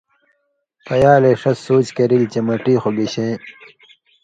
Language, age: Indus Kohistani, 30-39